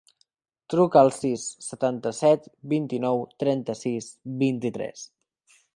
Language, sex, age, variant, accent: Catalan, male, 19-29, Central, gironí